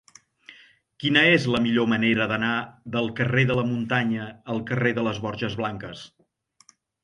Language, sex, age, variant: Catalan, male, 50-59, Central